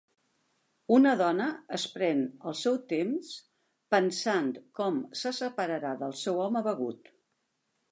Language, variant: Catalan, Central